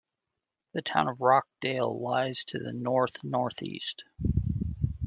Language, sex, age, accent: English, male, 50-59, United States English